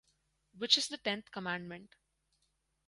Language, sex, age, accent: English, female, 19-29, India and South Asia (India, Pakistan, Sri Lanka)